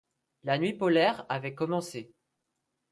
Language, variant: French, Français de métropole